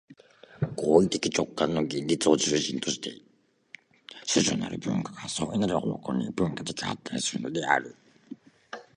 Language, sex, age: Japanese, male, 19-29